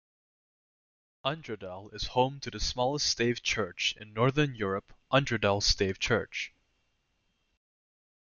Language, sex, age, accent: English, male, 19-29, United States English